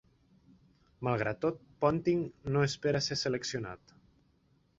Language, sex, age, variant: Catalan, male, 30-39, Nord-Occidental